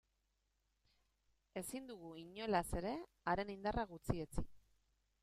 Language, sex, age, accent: Basque, female, 30-39, Mendebalekoa (Araba, Bizkaia, Gipuzkoako mendebaleko herri batzuk)